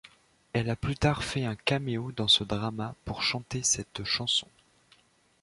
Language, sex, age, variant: French, male, 19-29, Français de métropole